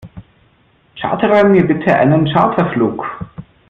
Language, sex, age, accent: German, male, 19-29, Deutschland Deutsch